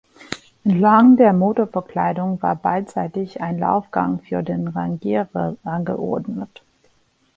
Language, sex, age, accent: German, female, 30-39, Amerikanisches Deutsch